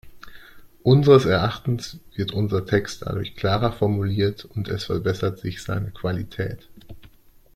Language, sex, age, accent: German, male, 30-39, Deutschland Deutsch